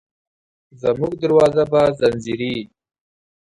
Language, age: Pashto, 19-29